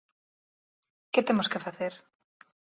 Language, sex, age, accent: Galician, female, 30-39, Normativo (estándar)